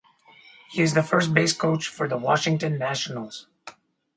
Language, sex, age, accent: English, male, 40-49, United States English